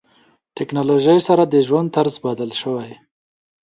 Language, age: Pashto, 19-29